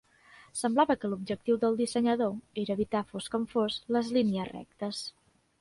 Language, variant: Catalan, Central